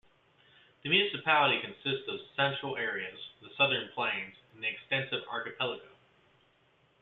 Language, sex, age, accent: English, male, 19-29, United States English